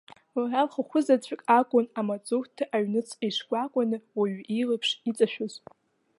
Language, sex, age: Abkhazian, female, under 19